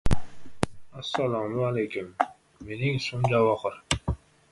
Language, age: Russian, 19-29